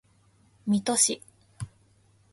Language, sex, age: Japanese, female, 19-29